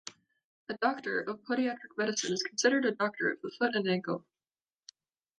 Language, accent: English, United States English